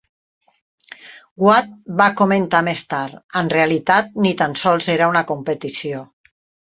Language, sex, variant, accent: Catalan, female, Central, Barceloní